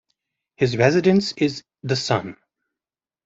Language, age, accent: English, 30-39, Canadian English